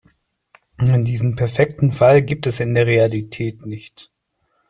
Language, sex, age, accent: German, male, 30-39, Deutschland Deutsch